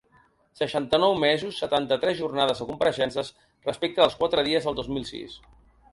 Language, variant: Catalan, Central